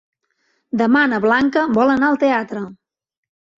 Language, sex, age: Catalan, female, 30-39